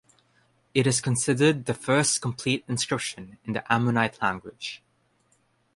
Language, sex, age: English, male, 19-29